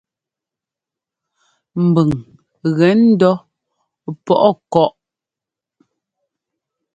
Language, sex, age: Ngomba, female, 40-49